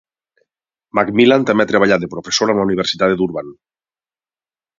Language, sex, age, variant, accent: Catalan, male, 40-49, Valencià septentrional, valencià